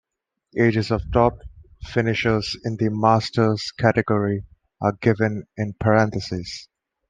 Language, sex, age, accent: English, male, 19-29, India and South Asia (India, Pakistan, Sri Lanka)